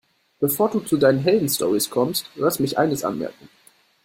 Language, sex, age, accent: German, male, under 19, Deutschland Deutsch